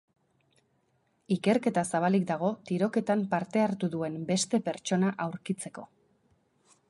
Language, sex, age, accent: Basque, female, 30-39, Erdialdekoa edo Nafarra (Gipuzkoa, Nafarroa)